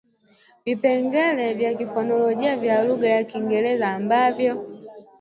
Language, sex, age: Swahili, female, 19-29